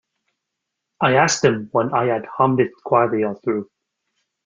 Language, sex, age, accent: English, male, 30-39, Canadian English